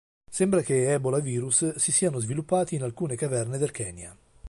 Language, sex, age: Italian, male, 50-59